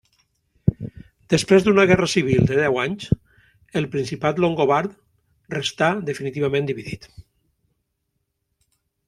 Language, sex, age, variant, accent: Catalan, male, 60-69, Valencià central, valencià